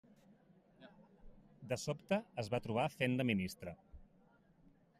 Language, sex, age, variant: Catalan, female, 50-59, Central